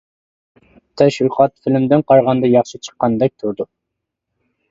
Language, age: Uyghur, 19-29